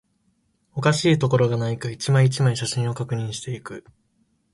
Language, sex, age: Japanese, male, 19-29